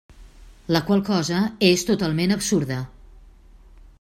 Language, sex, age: Catalan, female, 50-59